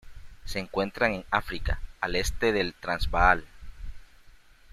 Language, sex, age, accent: Spanish, male, 30-39, Caribe: Cuba, Venezuela, Puerto Rico, República Dominicana, Panamá, Colombia caribeña, México caribeño, Costa del golfo de México